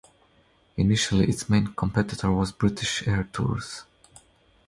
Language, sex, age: English, male, 30-39